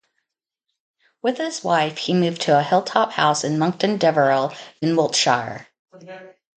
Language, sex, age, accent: English, female, 60-69, United States English